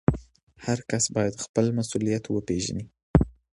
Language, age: Pashto, under 19